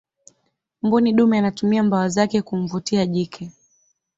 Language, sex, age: Swahili, female, 19-29